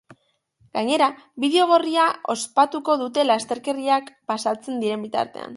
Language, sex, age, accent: Basque, female, under 19, Mendebalekoa (Araba, Bizkaia, Gipuzkoako mendebaleko herri batzuk)